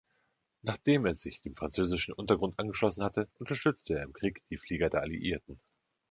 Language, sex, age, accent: German, male, 30-39, Deutschland Deutsch